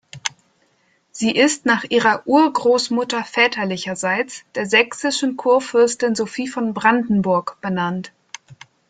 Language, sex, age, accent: German, female, 19-29, Deutschland Deutsch